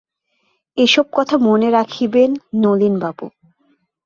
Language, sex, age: Bengali, female, 19-29